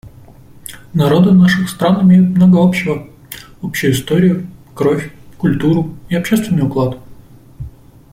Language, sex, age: Russian, male, 30-39